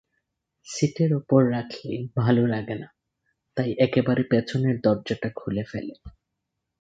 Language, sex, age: Bengali, male, 19-29